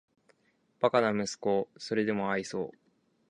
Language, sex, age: Japanese, male, 19-29